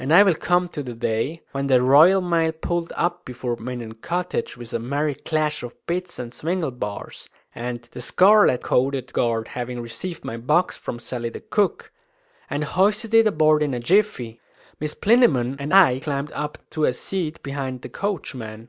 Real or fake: real